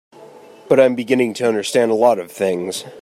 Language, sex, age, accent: English, male, 19-29, United States English